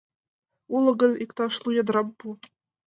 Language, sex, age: Mari, female, 19-29